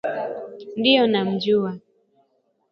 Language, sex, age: Swahili, female, 19-29